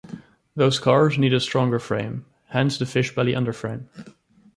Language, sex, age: English, male, 19-29